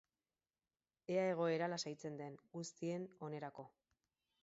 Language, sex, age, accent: Basque, female, 40-49, Erdialdekoa edo Nafarra (Gipuzkoa, Nafarroa)